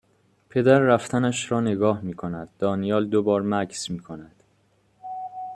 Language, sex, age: Persian, male, 19-29